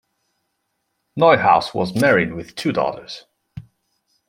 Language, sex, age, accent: English, male, 19-29, United States English